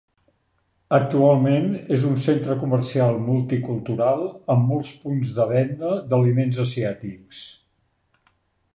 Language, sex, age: Catalan, male, 70-79